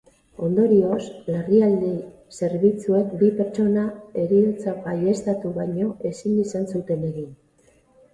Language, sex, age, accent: Basque, female, 50-59, Erdialdekoa edo Nafarra (Gipuzkoa, Nafarroa)